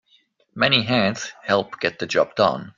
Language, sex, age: English, male, 19-29